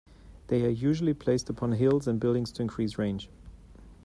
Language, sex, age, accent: English, male, 40-49, England English